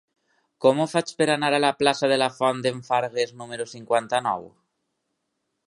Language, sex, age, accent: Catalan, male, 30-39, valencià